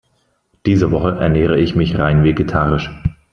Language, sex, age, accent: German, male, 30-39, Deutschland Deutsch